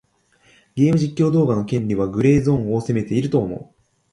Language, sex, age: Japanese, male, 19-29